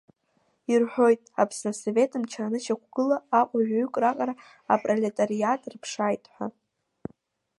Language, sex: Abkhazian, female